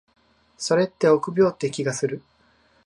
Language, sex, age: Japanese, male, 19-29